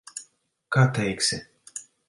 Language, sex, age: Latvian, male, 40-49